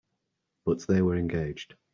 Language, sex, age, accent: English, male, 30-39, England English